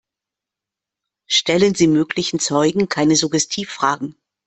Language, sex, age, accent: German, female, 50-59, Deutschland Deutsch